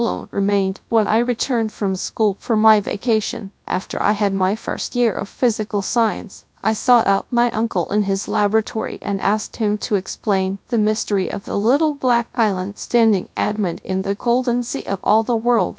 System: TTS, GradTTS